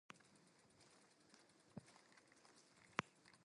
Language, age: English, 19-29